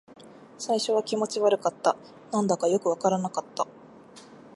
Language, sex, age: Japanese, female, 19-29